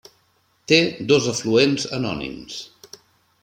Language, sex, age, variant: Catalan, male, 40-49, Central